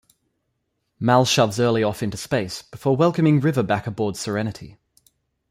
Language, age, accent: English, 19-29, Australian English